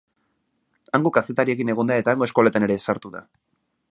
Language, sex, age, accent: Basque, male, 30-39, Mendebalekoa (Araba, Bizkaia, Gipuzkoako mendebaleko herri batzuk)